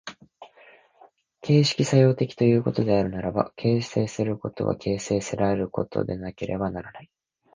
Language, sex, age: Japanese, male, 19-29